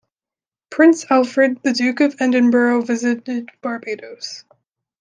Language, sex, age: English, female, under 19